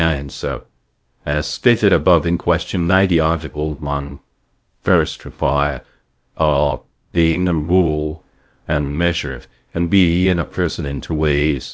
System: TTS, VITS